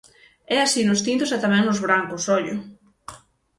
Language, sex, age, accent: Galician, female, 19-29, Oriental (común en zona oriental); Normativo (estándar)